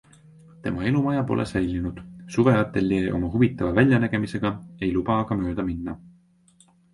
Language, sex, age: Estonian, male, 19-29